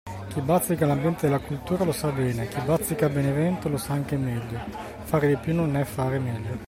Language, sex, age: Italian, male, 40-49